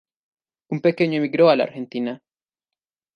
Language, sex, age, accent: Spanish, male, 19-29, Andino-Pacífico: Colombia, Perú, Ecuador, oeste de Bolivia y Venezuela andina